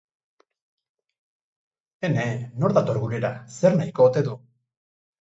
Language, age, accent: Basque, 40-49, Erdialdekoa edo Nafarra (Gipuzkoa, Nafarroa)